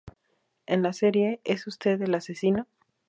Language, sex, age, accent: Spanish, female, 19-29, México